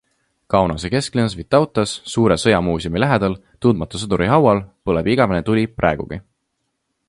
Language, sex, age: Estonian, male, 19-29